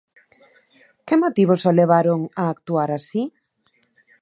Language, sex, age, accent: Galician, female, 30-39, Normativo (estándar)